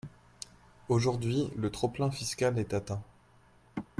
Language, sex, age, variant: French, male, 19-29, Français de métropole